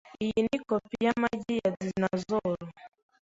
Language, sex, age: Kinyarwanda, female, 19-29